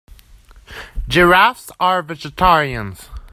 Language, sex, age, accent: English, male, 19-29, Canadian English